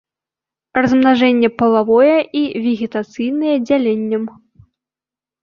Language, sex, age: Belarusian, female, under 19